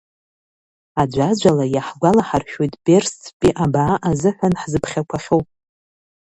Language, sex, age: Abkhazian, female, 30-39